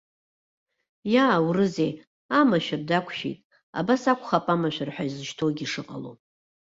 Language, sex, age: Abkhazian, female, 60-69